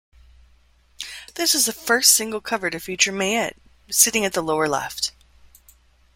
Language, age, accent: English, 19-29, United States English